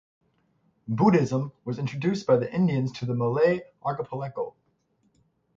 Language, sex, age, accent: English, male, 19-29, United States English